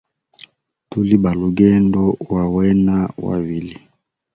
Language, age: Hemba, 19-29